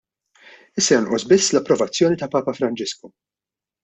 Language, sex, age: Maltese, male, 40-49